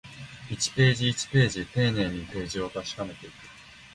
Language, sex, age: Japanese, male, 19-29